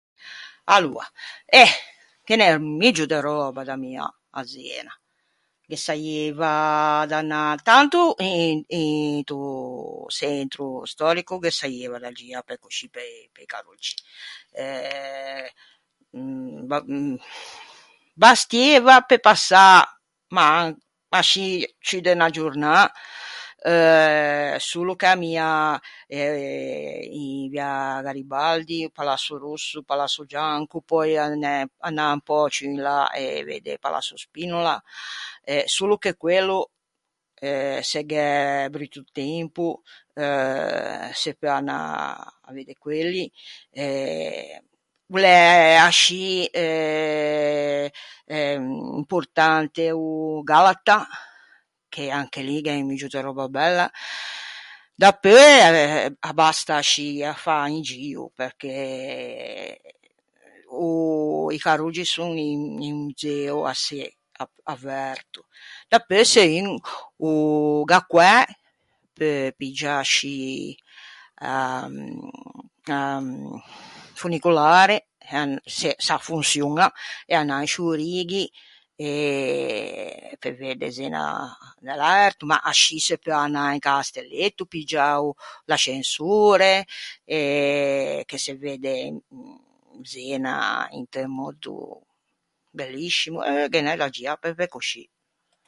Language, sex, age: Ligurian, female, 60-69